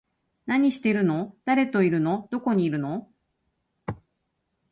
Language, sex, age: Japanese, female, 40-49